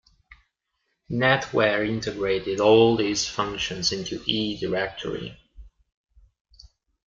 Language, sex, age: English, male, 19-29